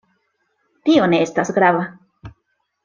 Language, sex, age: Esperanto, female, 40-49